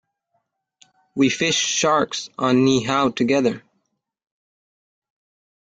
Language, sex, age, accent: English, male, 19-29, United States English